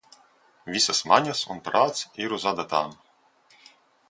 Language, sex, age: Latvian, male, 30-39